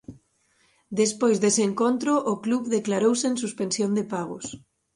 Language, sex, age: Galician, female, 19-29